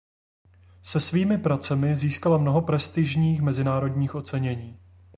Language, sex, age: Czech, male, 30-39